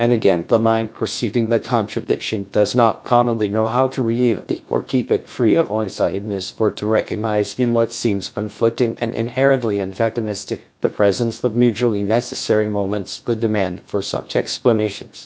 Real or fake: fake